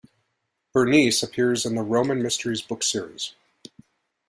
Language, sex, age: English, male, 40-49